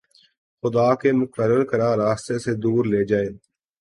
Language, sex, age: Urdu, male, 19-29